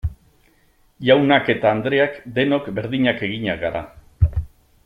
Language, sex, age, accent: Basque, male, 50-59, Mendebalekoa (Araba, Bizkaia, Gipuzkoako mendebaleko herri batzuk)